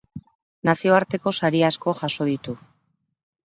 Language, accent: Basque, Mendebalekoa (Araba, Bizkaia, Gipuzkoako mendebaleko herri batzuk)